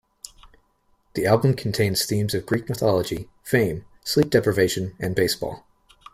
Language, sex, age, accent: English, male, 19-29, United States English